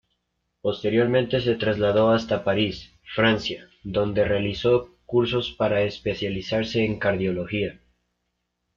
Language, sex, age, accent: Spanish, male, under 19, Andino-Pacífico: Colombia, Perú, Ecuador, oeste de Bolivia y Venezuela andina